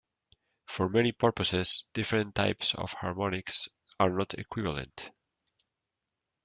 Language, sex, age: English, male, 40-49